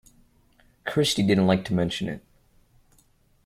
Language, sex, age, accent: English, male, under 19, United States English